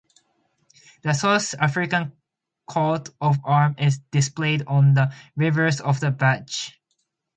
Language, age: English, 19-29